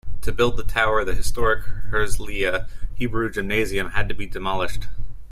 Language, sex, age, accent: English, male, 19-29, United States English